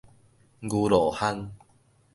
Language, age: Min Nan Chinese, 19-29